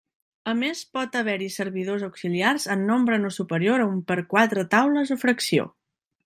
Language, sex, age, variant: Catalan, female, 19-29, Central